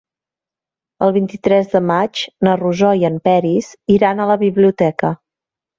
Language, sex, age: Catalan, female, 40-49